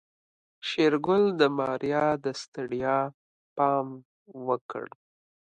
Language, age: Pashto, 30-39